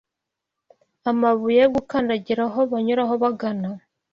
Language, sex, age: Kinyarwanda, female, 30-39